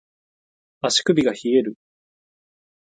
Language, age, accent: Japanese, 19-29, 関西弁